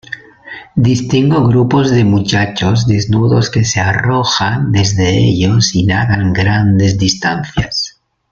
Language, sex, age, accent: Spanish, male, 50-59, España: Norte peninsular (Asturias, Castilla y León, Cantabria, País Vasco, Navarra, Aragón, La Rioja, Guadalajara, Cuenca)